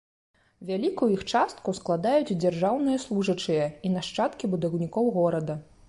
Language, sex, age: Belarusian, female, 30-39